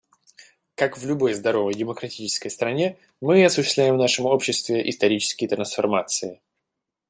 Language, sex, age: Russian, male, 19-29